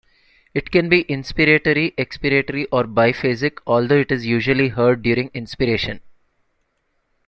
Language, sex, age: English, male, 30-39